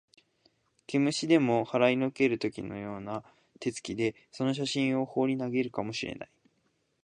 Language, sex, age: Japanese, male, 19-29